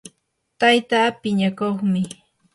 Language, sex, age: Yanahuanca Pasco Quechua, female, 30-39